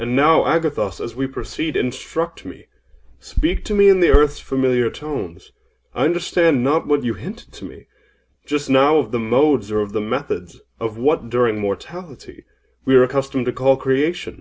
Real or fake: real